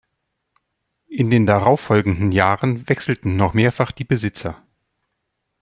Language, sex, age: German, male, 40-49